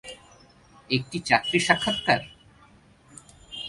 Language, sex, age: Bengali, male, 30-39